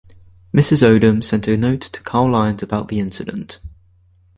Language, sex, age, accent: English, male, 19-29, England English